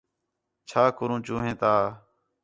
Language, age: Khetrani, 19-29